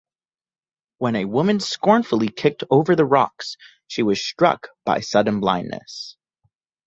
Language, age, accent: English, 19-29, United States English